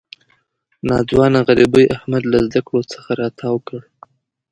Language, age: Pashto, 19-29